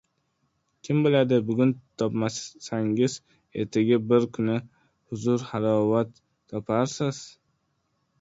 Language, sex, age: Uzbek, male, under 19